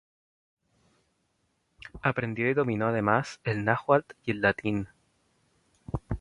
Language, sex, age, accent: Spanish, female, 19-29, Chileno: Chile, Cuyo